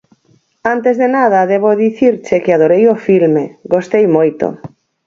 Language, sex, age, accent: Galician, female, 50-59, Normativo (estándar)